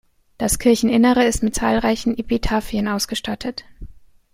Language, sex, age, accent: German, female, 19-29, Deutschland Deutsch